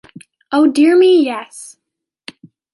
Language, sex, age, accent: English, female, 19-29, United States English